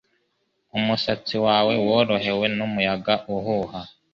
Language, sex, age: Kinyarwanda, male, 19-29